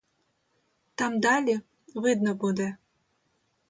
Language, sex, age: Ukrainian, female, 30-39